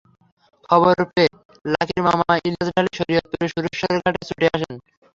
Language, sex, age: Bengali, male, under 19